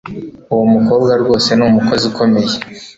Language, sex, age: Kinyarwanda, male, 19-29